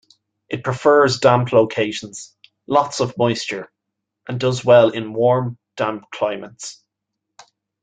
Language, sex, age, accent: English, male, 19-29, Irish English